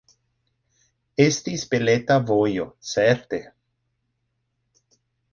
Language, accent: Esperanto, Internacia